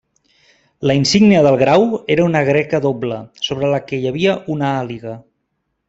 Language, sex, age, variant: Catalan, male, 30-39, Central